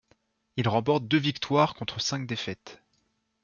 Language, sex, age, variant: French, male, 19-29, Français de métropole